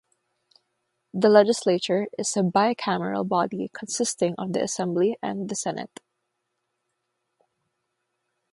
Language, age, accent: English, 19-29, United States English; Filipino